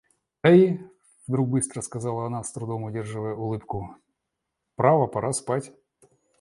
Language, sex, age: Russian, male, 40-49